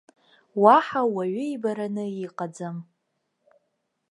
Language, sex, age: Abkhazian, female, 19-29